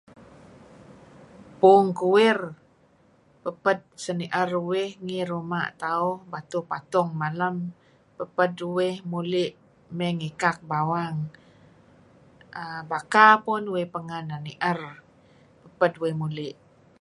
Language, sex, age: Kelabit, female, 60-69